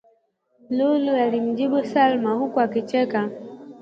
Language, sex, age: Swahili, female, 19-29